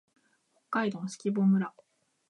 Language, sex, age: Japanese, female, under 19